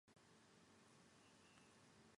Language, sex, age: Japanese, female, 19-29